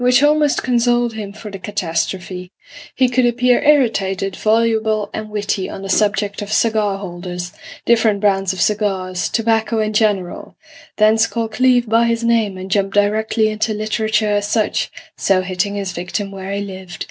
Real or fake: real